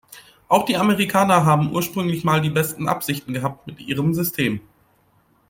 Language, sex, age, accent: German, male, 19-29, Deutschland Deutsch